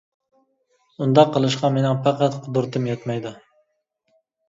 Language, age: Uyghur, 19-29